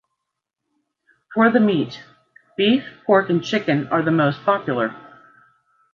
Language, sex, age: English, female, 50-59